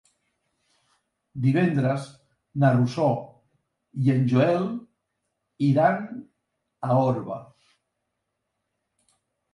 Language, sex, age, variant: Catalan, male, 50-59, Central